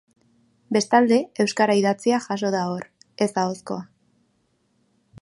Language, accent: Basque, Erdialdekoa edo Nafarra (Gipuzkoa, Nafarroa)